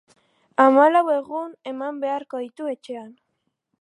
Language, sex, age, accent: Basque, female, under 19, Mendebalekoa (Araba, Bizkaia, Gipuzkoako mendebaleko herri batzuk)